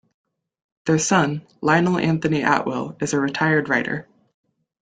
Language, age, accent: English, 19-29, United States English